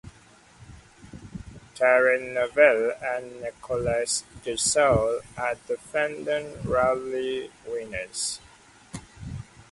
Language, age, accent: English, 19-29, United States English